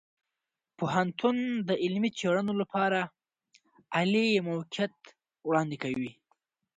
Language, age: Pashto, 19-29